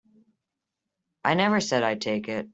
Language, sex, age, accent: English, male, under 19, United States English